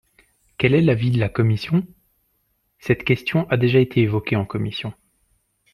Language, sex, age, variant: French, male, 30-39, Français de métropole